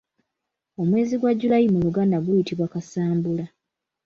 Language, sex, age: Ganda, female, 19-29